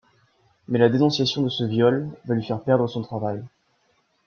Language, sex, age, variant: French, male, 19-29, Français de métropole